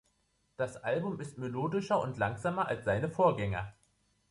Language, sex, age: German, male, 19-29